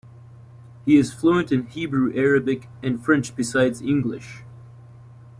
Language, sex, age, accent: English, female, 19-29, United States English